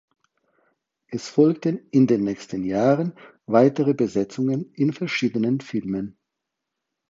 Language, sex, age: German, male, 50-59